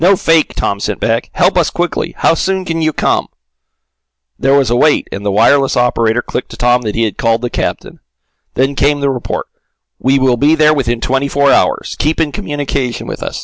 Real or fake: real